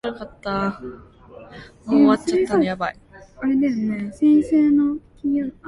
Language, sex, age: Korean, female, 19-29